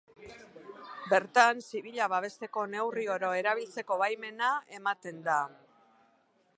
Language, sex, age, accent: Basque, female, 50-59, Mendebalekoa (Araba, Bizkaia, Gipuzkoako mendebaleko herri batzuk)